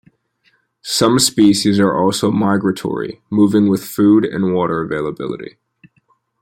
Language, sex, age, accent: English, male, 19-29, United States English